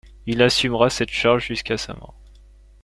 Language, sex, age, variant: French, male, 19-29, Français de métropole